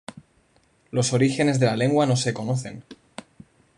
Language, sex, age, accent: Spanish, male, 19-29, España: Norte peninsular (Asturias, Castilla y León, Cantabria, País Vasco, Navarra, Aragón, La Rioja, Guadalajara, Cuenca)